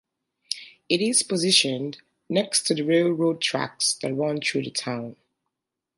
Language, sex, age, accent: English, female, 30-39, England English